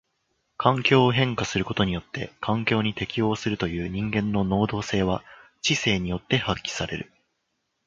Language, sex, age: Japanese, male, under 19